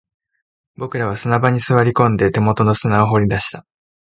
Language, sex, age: Japanese, male, 19-29